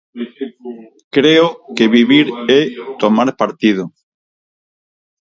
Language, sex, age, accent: Galician, male, 50-59, Normativo (estándar)